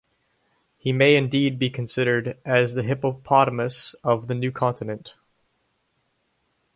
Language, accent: English, Canadian English